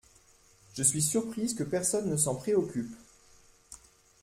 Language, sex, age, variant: French, male, 19-29, Français de métropole